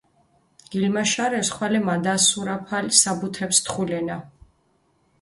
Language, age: Mingrelian, 40-49